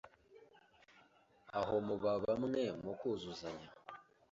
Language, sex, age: Kinyarwanda, male, 19-29